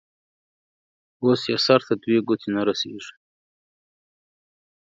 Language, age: Pashto, 30-39